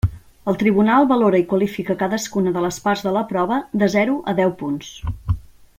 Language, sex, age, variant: Catalan, female, 40-49, Central